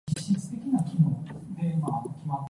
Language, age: Cantonese, 19-29